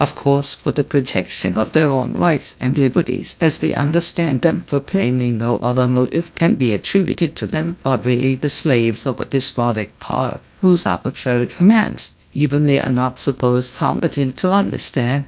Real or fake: fake